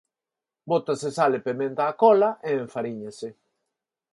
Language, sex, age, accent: Galician, male, 50-59, Neofalante